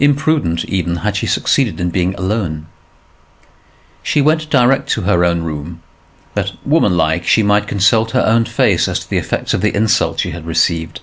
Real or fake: real